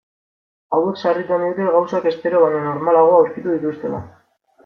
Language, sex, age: Basque, male, 19-29